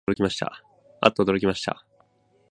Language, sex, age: Japanese, male, 19-29